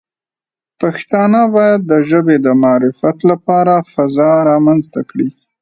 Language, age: Pashto, 19-29